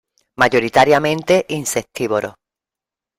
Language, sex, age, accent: Spanish, female, 50-59, España: Sur peninsular (Andalucia, Extremadura, Murcia)